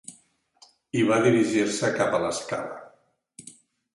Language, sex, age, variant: Catalan, male, 60-69, Central